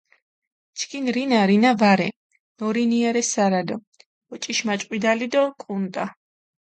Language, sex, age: Mingrelian, female, 19-29